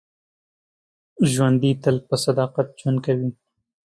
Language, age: Pashto, 19-29